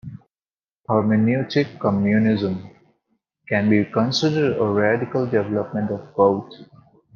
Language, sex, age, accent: English, male, 19-29, India and South Asia (India, Pakistan, Sri Lanka)